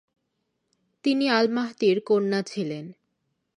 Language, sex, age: Bengali, female, 19-29